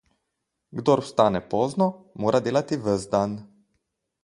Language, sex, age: Slovenian, male, 40-49